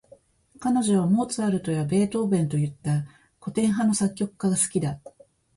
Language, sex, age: Japanese, female, 50-59